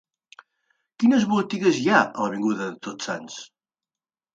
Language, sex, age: Catalan, male, 60-69